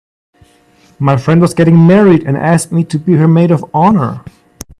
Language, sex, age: English, male, 30-39